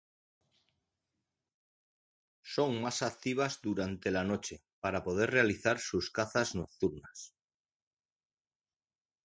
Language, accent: Spanish, España: Norte peninsular (Asturias, Castilla y León, Cantabria, País Vasco, Navarra, Aragón, La Rioja, Guadalajara, Cuenca)